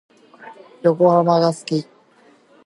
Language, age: Japanese, 19-29